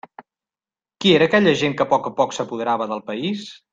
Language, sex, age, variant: Catalan, male, 40-49, Central